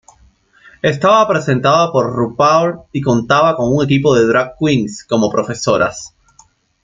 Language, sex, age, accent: Spanish, male, 19-29, Caribe: Cuba, Venezuela, Puerto Rico, República Dominicana, Panamá, Colombia caribeña, México caribeño, Costa del golfo de México